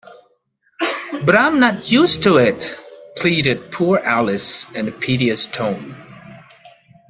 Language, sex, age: English, male, 40-49